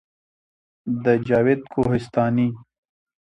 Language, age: Pashto, 19-29